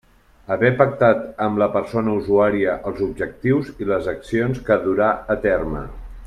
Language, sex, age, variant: Catalan, male, 40-49, Central